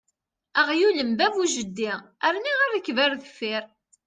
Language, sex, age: Kabyle, female, 40-49